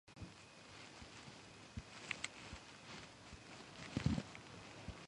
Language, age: Georgian, 19-29